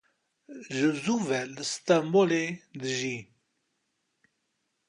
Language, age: Kurdish, 50-59